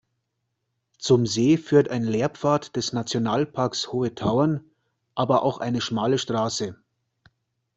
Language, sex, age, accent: German, male, 40-49, Deutschland Deutsch